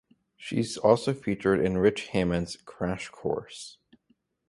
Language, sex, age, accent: English, male, under 19, United States English